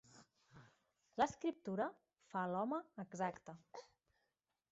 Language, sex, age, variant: Catalan, female, 30-39, Central